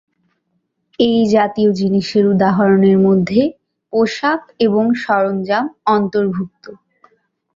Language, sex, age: Bengali, female, under 19